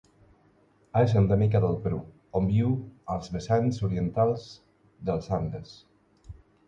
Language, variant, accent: Catalan, Balear, balear; aprenent (recent, des del castellà)